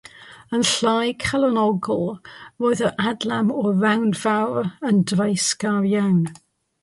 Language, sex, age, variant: Welsh, female, 60-69, South-Western Welsh